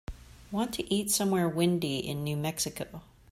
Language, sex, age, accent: English, female, 30-39, United States English